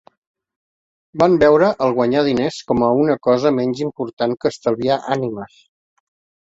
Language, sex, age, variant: Catalan, male, 40-49, Central